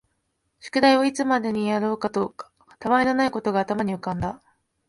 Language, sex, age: Japanese, female, 19-29